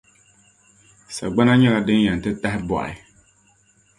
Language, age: Dagbani, 30-39